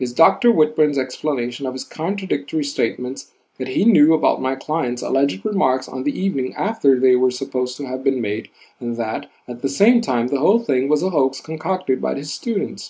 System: none